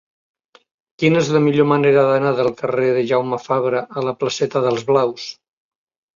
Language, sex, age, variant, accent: Catalan, male, 60-69, Nord-Occidental, nord-occidental